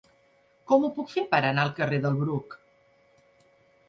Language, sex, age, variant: Catalan, female, 50-59, Central